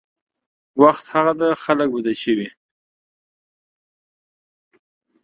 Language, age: Pashto, 19-29